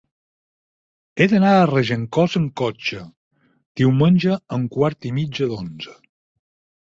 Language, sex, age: Catalan, male, 50-59